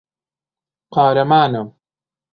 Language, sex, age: Central Kurdish, male, 19-29